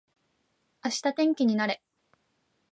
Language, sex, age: Japanese, female, 19-29